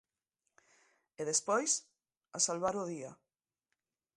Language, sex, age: Galician, female, 40-49